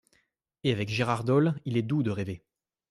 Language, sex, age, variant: French, male, 19-29, Français de métropole